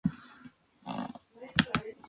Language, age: Basque, under 19